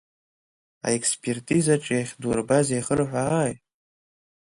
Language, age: Abkhazian, under 19